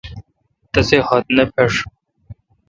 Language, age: Kalkoti, 19-29